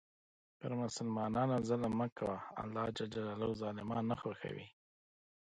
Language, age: Pashto, 30-39